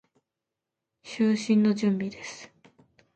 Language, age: Japanese, 19-29